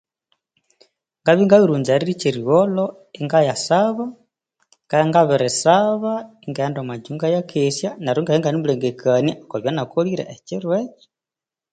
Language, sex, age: Konzo, female, 30-39